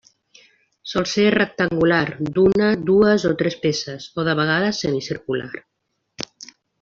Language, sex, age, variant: Catalan, female, 50-59, Central